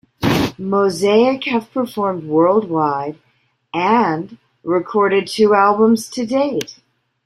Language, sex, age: English, female, 50-59